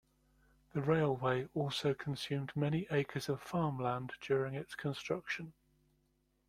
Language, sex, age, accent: English, male, 50-59, England English